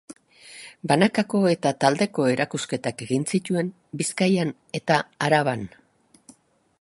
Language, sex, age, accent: Basque, female, 60-69, Erdialdekoa edo Nafarra (Gipuzkoa, Nafarroa)